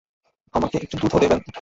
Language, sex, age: Bengali, male, 19-29